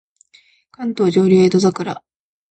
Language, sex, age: Japanese, female, 19-29